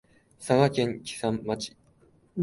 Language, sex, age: Japanese, male, 19-29